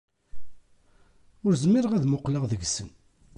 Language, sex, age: Kabyle, male, 30-39